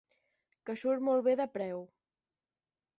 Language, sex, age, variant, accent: Catalan, female, under 19, Balear, balear